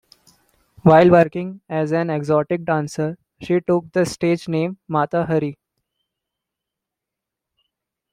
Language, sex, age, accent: English, male, 19-29, India and South Asia (India, Pakistan, Sri Lanka)